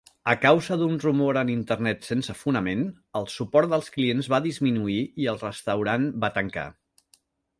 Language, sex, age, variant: Catalan, male, 50-59, Central